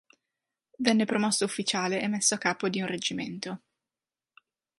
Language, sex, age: Italian, female, under 19